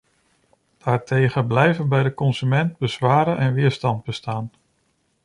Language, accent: Dutch, Nederlands Nederlands